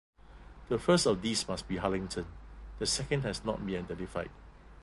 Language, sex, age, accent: English, male, 50-59, Singaporean English